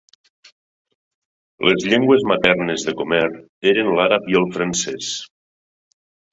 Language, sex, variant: Catalan, male, Nord-Occidental